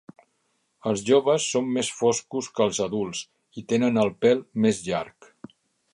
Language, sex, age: Catalan, male, 50-59